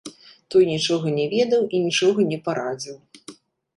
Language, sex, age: Belarusian, female, 30-39